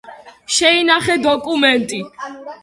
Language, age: Georgian, under 19